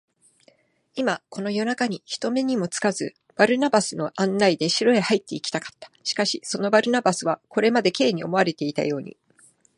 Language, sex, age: Japanese, female, 40-49